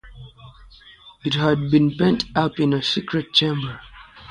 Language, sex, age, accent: English, male, 19-29, United States English; England English